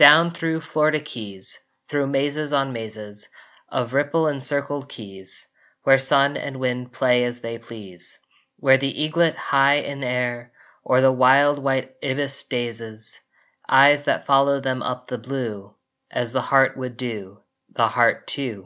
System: none